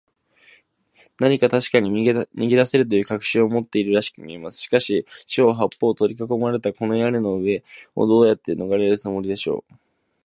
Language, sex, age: Japanese, male, 19-29